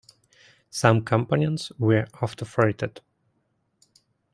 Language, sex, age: English, male, 19-29